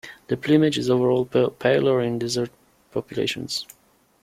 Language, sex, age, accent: English, male, 30-39, United States English